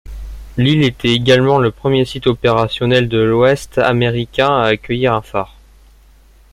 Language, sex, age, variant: French, male, under 19, Français de métropole